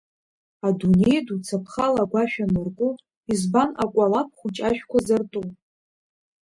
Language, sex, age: Abkhazian, female, under 19